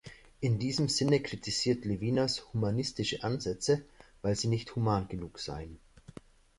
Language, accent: German, Österreichisches Deutsch